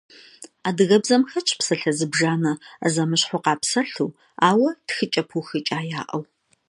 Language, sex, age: Kabardian, female, 40-49